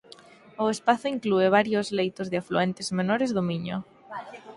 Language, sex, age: Galician, female, 19-29